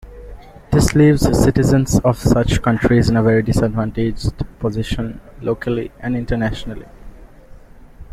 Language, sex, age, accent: English, male, 19-29, India and South Asia (India, Pakistan, Sri Lanka)